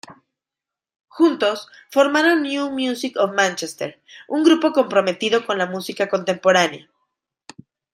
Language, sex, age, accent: Spanish, female, 30-39, México